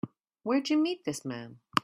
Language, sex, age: English, female, 40-49